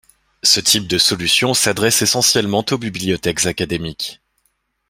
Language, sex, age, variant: French, male, 19-29, Français de métropole